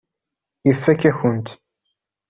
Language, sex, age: Kabyle, male, 19-29